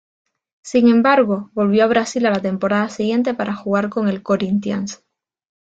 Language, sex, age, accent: Spanish, female, 19-29, España: Norte peninsular (Asturias, Castilla y León, Cantabria, País Vasco, Navarra, Aragón, La Rioja, Guadalajara, Cuenca)